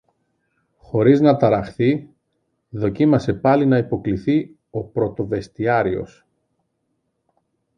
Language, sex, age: Greek, male, 40-49